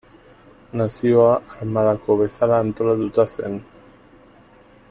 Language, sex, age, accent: Basque, male, 40-49, Erdialdekoa edo Nafarra (Gipuzkoa, Nafarroa)